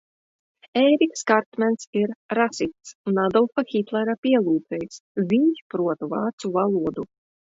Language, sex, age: Latvian, female, 19-29